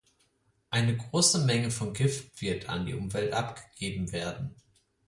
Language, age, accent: German, 30-39, Deutschland Deutsch